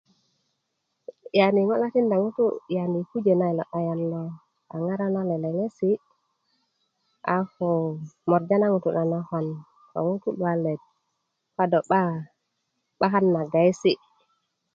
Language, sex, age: Kuku, female, 19-29